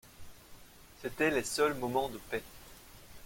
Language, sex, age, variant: French, male, 30-39, Français de métropole